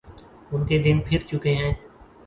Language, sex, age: Urdu, male, 19-29